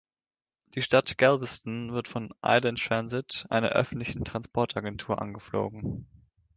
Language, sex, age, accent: German, male, 19-29, Deutschland Deutsch